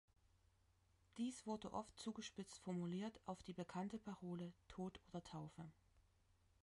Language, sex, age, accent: German, female, 30-39, Deutschland Deutsch